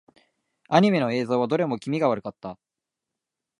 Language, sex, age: Japanese, male, 19-29